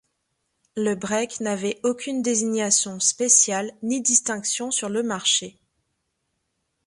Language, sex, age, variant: French, female, 30-39, Français de métropole